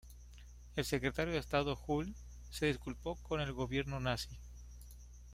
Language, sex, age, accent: Spanish, male, 30-39, México